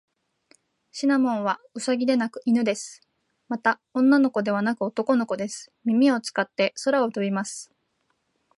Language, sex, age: Japanese, female, 19-29